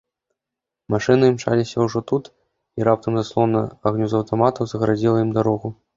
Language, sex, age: Belarusian, male, 19-29